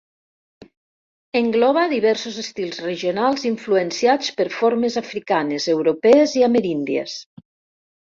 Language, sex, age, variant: Catalan, female, 60-69, Septentrional